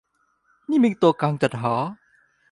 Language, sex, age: Thai, male, 19-29